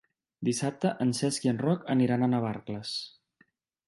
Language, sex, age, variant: Catalan, male, 30-39, Central